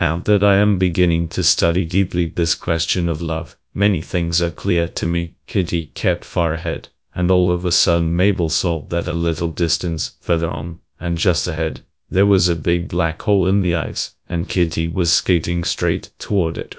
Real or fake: fake